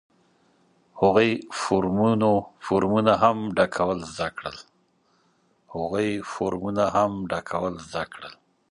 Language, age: Pashto, 50-59